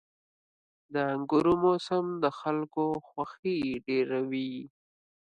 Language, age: Pashto, 30-39